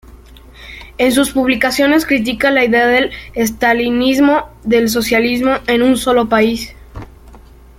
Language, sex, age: Spanish, male, under 19